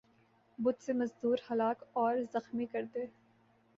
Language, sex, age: Urdu, female, 19-29